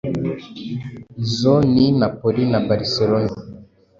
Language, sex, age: Kinyarwanda, male, 19-29